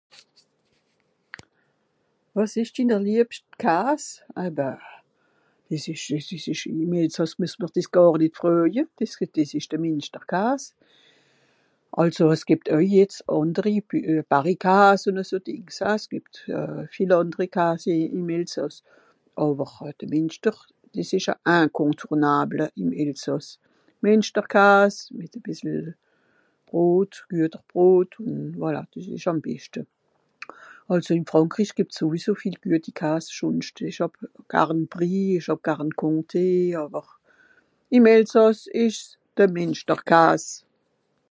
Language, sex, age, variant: Swiss German, female, 50-59, Nordniederàlemmànisch (Rishoffe, Zàwere, Bùsswìller, Hawenau, Brüemt, Stroossbùri, Molse, Dàmbàch, Schlettstàtt, Pfàlzbùri usw.)